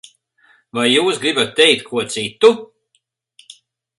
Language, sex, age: Latvian, male, 50-59